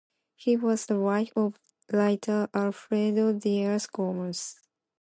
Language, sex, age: English, female, 19-29